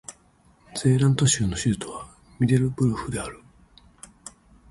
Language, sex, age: Japanese, male, 50-59